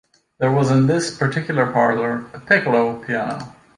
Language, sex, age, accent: English, male, 30-39, United States English